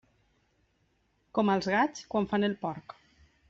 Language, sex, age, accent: Catalan, female, 30-39, valencià